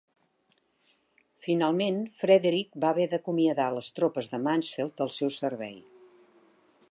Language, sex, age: Catalan, female, 60-69